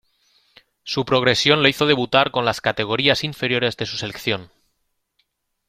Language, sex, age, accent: Spanish, male, 30-39, España: Centro-Sur peninsular (Madrid, Toledo, Castilla-La Mancha)